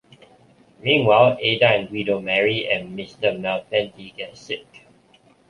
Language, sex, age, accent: English, male, 30-39, Malaysian English